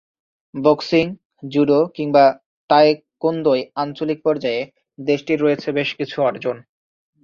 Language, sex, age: Bengali, male, 19-29